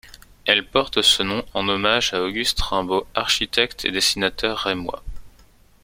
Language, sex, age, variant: French, male, 30-39, Français de métropole